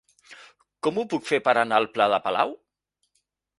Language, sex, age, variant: Catalan, male, 40-49, Central